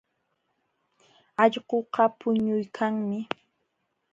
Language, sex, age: Jauja Wanca Quechua, female, 19-29